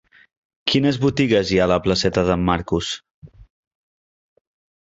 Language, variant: Catalan, Central